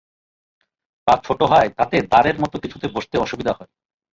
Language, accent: Bengali, প্রমিত